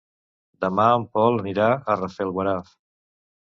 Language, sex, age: Catalan, male, 60-69